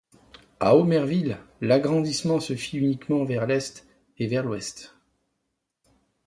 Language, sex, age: French, male, 30-39